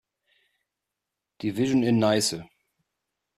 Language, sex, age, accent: German, male, 30-39, Deutschland Deutsch